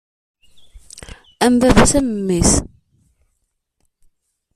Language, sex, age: Kabyle, female, 30-39